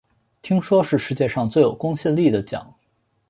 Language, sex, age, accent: Chinese, male, 19-29, 出生地：辽宁省